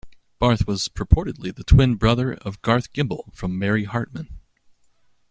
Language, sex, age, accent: English, male, 30-39, United States English